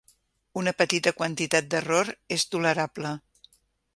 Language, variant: Catalan, Central